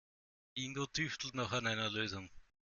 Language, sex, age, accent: German, male, 30-39, Österreichisches Deutsch